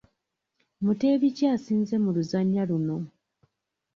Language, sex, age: Ganda, female, 19-29